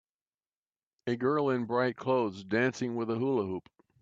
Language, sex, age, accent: English, male, 70-79, United States English